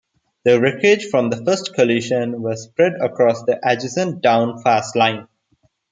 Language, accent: English, India and South Asia (India, Pakistan, Sri Lanka)